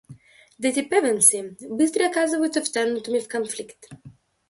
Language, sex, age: Russian, female, under 19